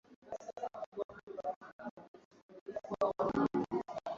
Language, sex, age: Swahili, male, 19-29